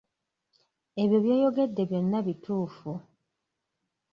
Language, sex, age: Ganda, female, 19-29